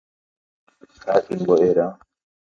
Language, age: Central Kurdish, 50-59